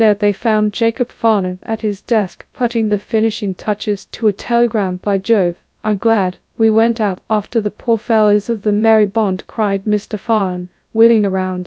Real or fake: fake